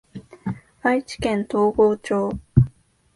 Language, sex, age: Japanese, female, 19-29